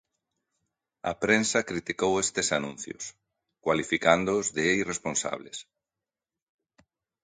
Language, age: Galician, 40-49